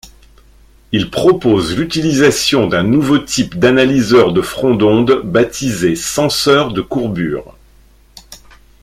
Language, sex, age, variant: French, male, 50-59, Français de métropole